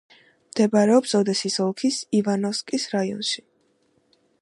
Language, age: Georgian, under 19